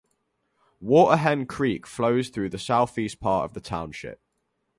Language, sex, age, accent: English, male, 90+, England English